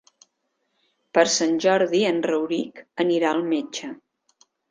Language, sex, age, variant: Catalan, female, 50-59, Central